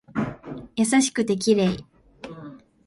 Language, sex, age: Japanese, female, 19-29